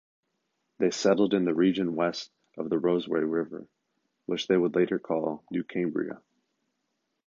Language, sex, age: English, male, under 19